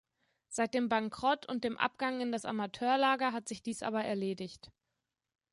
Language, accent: German, Deutschland Deutsch